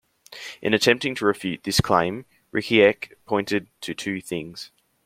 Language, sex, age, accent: English, male, under 19, Australian English